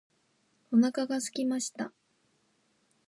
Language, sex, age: Japanese, female, 19-29